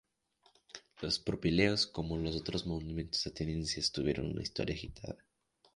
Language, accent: Spanish, México